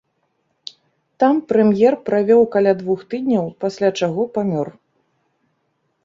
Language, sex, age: Belarusian, female, 30-39